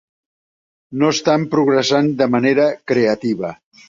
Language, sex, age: Catalan, male, 70-79